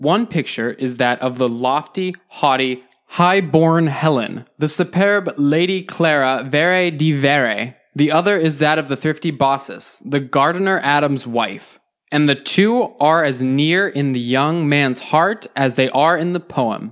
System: none